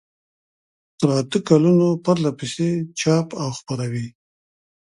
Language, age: Pashto, 60-69